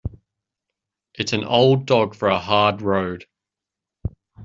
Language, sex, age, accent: English, male, 30-39, Australian English